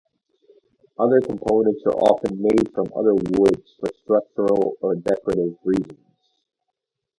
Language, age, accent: English, 40-49, United States English